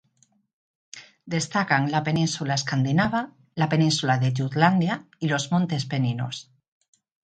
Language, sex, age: Spanish, female, 40-49